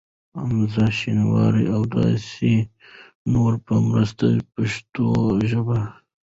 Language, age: Pashto, 19-29